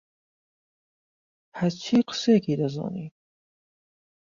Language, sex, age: Central Kurdish, male, 19-29